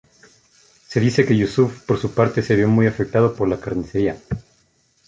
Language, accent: Spanish, Andino-Pacífico: Colombia, Perú, Ecuador, oeste de Bolivia y Venezuela andina